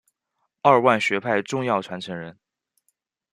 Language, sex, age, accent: Chinese, male, 19-29, 出生地：湖北省